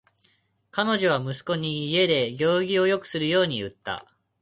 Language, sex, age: Japanese, male, 19-29